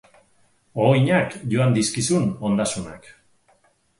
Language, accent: Basque, Mendebalekoa (Araba, Bizkaia, Gipuzkoako mendebaleko herri batzuk)